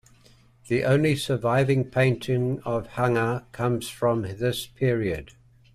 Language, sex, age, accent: English, male, 70-79, New Zealand English